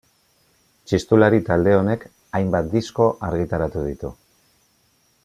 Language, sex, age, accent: Basque, male, 40-49, Mendebalekoa (Araba, Bizkaia, Gipuzkoako mendebaleko herri batzuk)